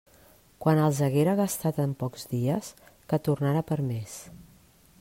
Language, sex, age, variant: Catalan, female, 40-49, Central